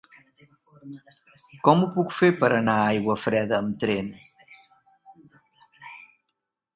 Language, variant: Catalan, Septentrional